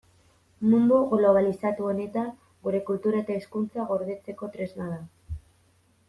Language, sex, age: Basque, female, 19-29